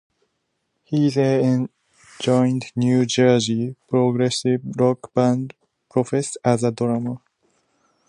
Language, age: English, 19-29